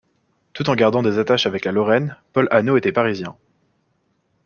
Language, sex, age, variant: French, male, 19-29, Français de métropole